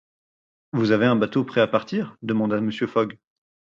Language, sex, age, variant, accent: French, male, 30-39, Français d'Europe, Français de Belgique